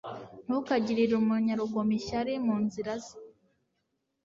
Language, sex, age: Kinyarwanda, female, 19-29